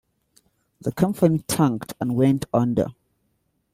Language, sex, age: English, male, 19-29